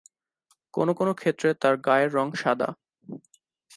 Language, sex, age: Bengali, male, 19-29